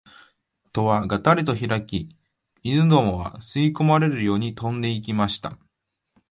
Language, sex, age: Japanese, male, 19-29